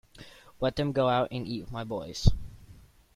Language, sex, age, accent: English, male, under 19, United States English